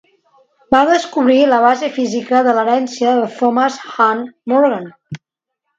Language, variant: Catalan, Central